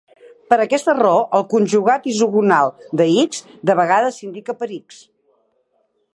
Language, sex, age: Catalan, female, 60-69